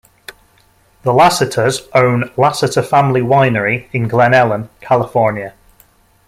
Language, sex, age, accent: English, male, 50-59, England English